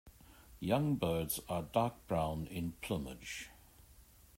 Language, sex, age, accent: English, male, 60-69, England English